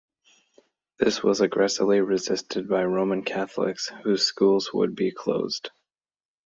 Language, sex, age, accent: English, male, 30-39, Canadian English